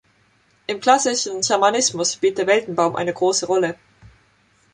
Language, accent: German, Deutschland Deutsch